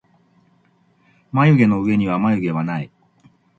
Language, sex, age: Japanese, male, 50-59